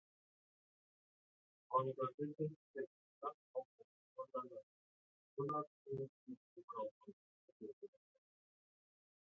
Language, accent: English, Southern African (South Africa, Zimbabwe, Namibia)